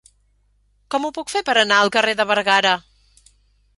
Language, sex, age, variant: Catalan, female, 40-49, Central